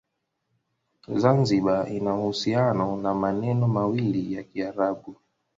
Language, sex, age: Swahili, male, 19-29